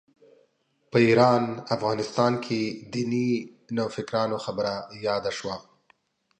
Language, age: Pashto, 30-39